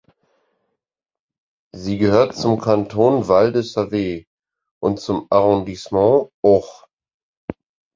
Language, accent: German, Deutschland Deutsch